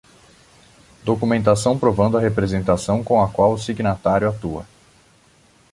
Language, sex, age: Portuguese, male, 19-29